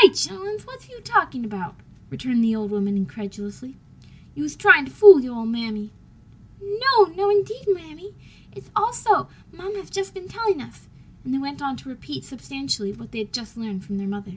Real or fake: real